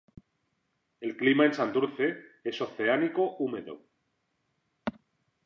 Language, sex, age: Spanish, male, 40-49